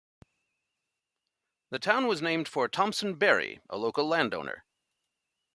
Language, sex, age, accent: English, male, 50-59, United States English